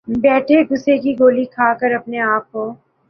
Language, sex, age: Urdu, male, 19-29